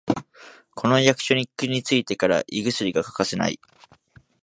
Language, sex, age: Japanese, male, 19-29